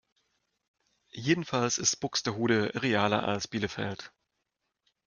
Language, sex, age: German, male, 40-49